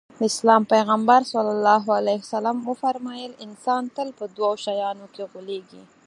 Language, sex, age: Pashto, female, 30-39